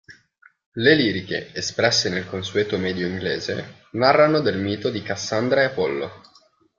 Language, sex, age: Italian, male, 19-29